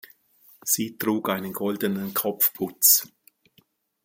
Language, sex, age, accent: German, male, 60-69, Schweizerdeutsch